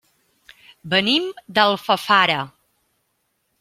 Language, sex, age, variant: Catalan, female, 40-49, Central